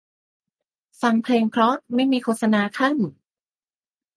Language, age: Thai, 19-29